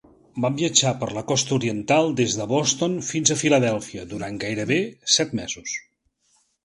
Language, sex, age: Catalan, male, 40-49